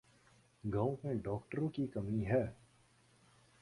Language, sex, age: Urdu, male, 19-29